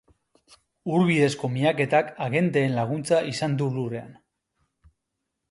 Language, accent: Basque, Mendebalekoa (Araba, Bizkaia, Gipuzkoako mendebaleko herri batzuk)